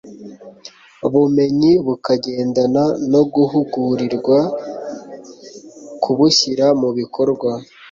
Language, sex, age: Kinyarwanda, male, 40-49